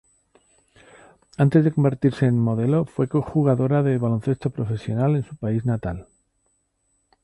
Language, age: Spanish, 60-69